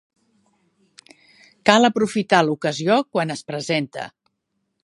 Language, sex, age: Catalan, female, 70-79